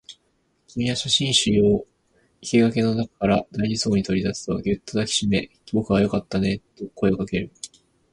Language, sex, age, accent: Japanese, male, 19-29, 標準語